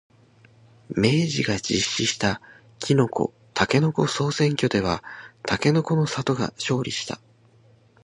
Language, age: Japanese, 19-29